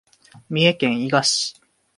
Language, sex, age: Japanese, male, 19-29